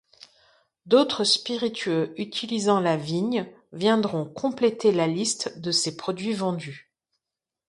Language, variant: French, Français de métropole